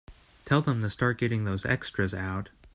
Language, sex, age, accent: English, male, 19-29, United States English